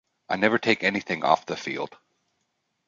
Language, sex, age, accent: English, male, 30-39, United States English